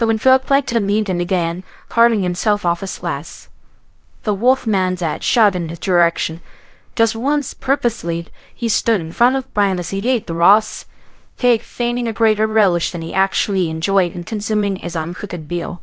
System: TTS, VITS